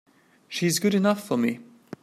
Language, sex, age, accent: English, male, 30-39, England English